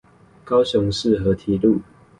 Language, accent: Chinese, 出生地：新北市